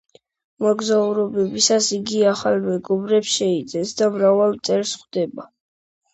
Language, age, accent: Georgian, under 19, ჩვეულებრივი